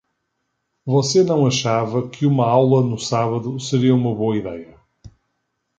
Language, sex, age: Portuguese, male, 40-49